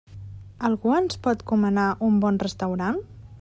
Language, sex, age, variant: Catalan, female, 30-39, Central